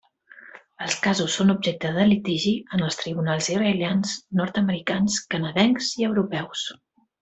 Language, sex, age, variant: Catalan, female, 50-59, Central